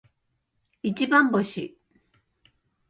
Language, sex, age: Japanese, female, 60-69